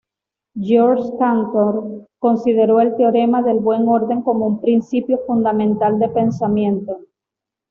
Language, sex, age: Spanish, female, 30-39